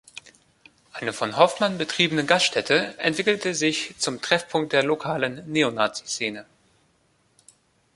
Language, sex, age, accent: German, male, 19-29, Deutschland Deutsch